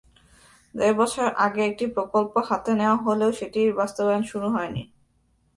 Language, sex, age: Bengali, female, 19-29